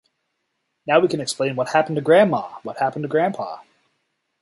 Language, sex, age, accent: English, male, 30-39, Canadian English